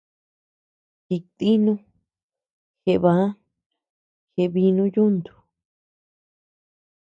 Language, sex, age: Tepeuxila Cuicatec, female, 19-29